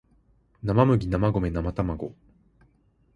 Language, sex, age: Japanese, male, 19-29